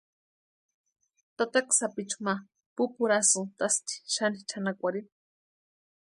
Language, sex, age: Western Highland Purepecha, female, 19-29